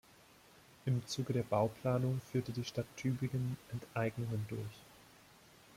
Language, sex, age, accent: German, male, 19-29, Deutschland Deutsch